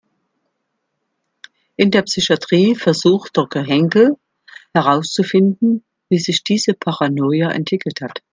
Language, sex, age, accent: German, female, 50-59, Deutschland Deutsch